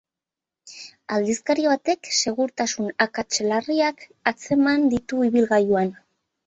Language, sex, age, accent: Basque, female, 19-29, Nafar-lapurtarra edo Zuberotarra (Lapurdi, Nafarroa Beherea, Zuberoa)